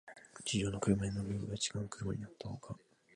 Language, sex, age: Japanese, male, 19-29